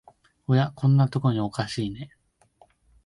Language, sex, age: Japanese, male, 19-29